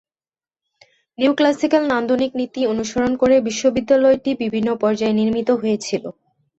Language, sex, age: Bengali, female, 19-29